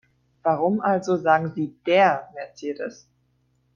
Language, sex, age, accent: German, female, 19-29, Deutschland Deutsch